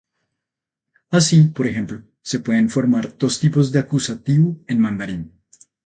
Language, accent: Spanish, Andino-Pacífico: Colombia, Perú, Ecuador, oeste de Bolivia y Venezuela andina